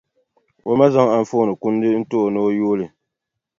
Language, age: Dagbani, 30-39